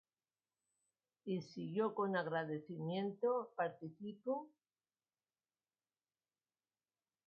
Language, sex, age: Spanish, female, 50-59